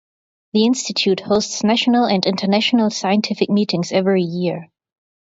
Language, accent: English, German